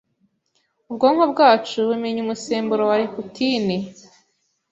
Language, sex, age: Kinyarwanda, female, 19-29